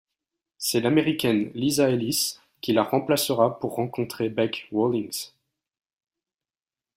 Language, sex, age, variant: French, male, 19-29, Français de métropole